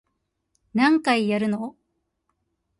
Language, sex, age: Japanese, female, 30-39